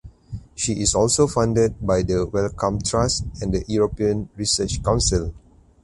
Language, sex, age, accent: English, male, 30-39, Malaysian English